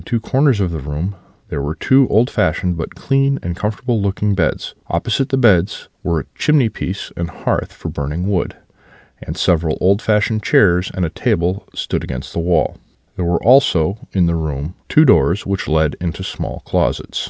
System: none